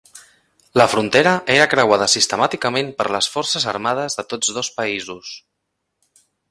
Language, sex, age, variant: Catalan, male, 19-29, Central